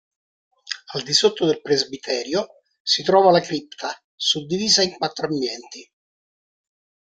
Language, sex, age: Italian, male, 60-69